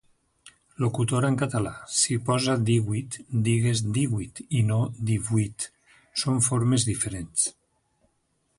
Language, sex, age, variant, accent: Catalan, male, 60-69, Valencià central, valencià